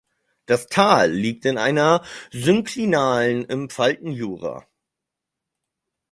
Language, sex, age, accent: German, male, 30-39, Deutschland Deutsch